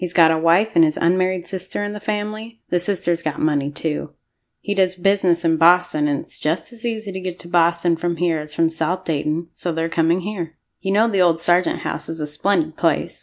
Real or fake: real